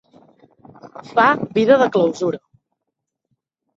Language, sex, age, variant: Catalan, female, 19-29, Central